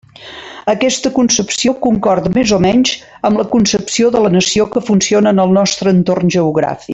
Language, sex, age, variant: Catalan, female, 50-59, Central